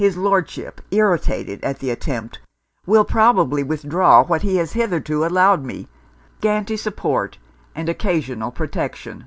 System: none